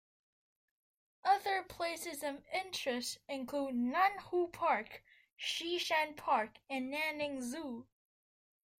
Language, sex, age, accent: English, male, under 19, United States English